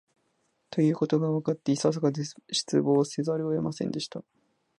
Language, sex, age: Japanese, female, 90+